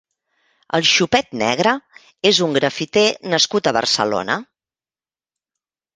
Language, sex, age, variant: Catalan, female, 50-59, Central